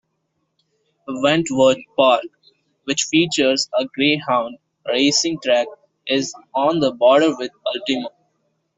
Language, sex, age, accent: English, male, under 19, India and South Asia (India, Pakistan, Sri Lanka)